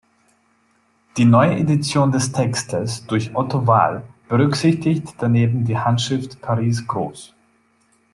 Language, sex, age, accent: German, male, 30-39, Österreichisches Deutsch